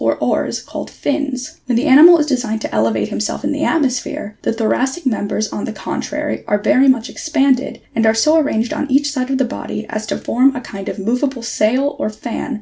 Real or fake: real